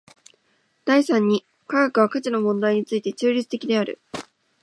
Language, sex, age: Japanese, female, 19-29